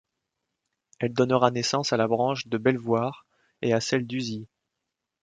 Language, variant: French, Français de métropole